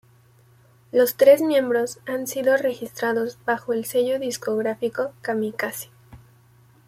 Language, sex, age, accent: Spanish, female, 19-29, México